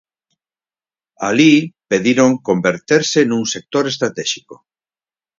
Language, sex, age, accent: Galician, male, 50-59, Normativo (estándar)